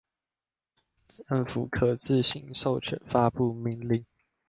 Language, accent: Chinese, 出生地：桃園市